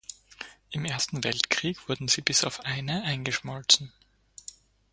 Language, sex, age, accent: German, male, 30-39, Österreichisches Deutsch